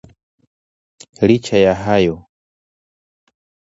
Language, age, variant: Swahili, 19-29, Kiswahili cha Bara ya Tanzania